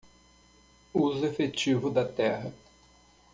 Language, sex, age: Portuguese, male, 50-59